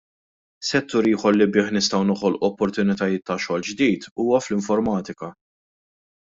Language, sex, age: Maltese, male, 19-29